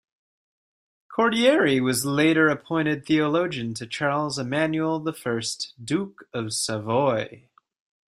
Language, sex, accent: English, male, United States English